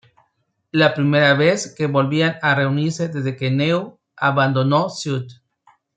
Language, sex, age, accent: Spanish, male, 30-39, México